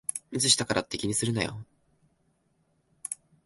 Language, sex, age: Japanese, male, 19-29